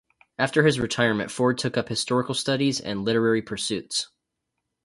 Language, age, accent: English, 19-29, United States English